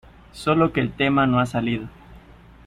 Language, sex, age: Spanish, male, 30-39